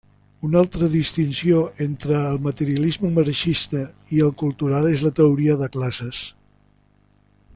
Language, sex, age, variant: Catalan, male, 60-69, Central